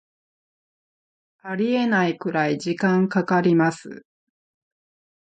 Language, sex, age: Japanese, female, 40-49